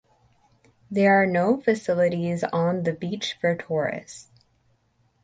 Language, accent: English, United States English